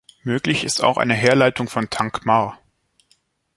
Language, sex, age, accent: German, male, 19-29, Schweizerdeutsch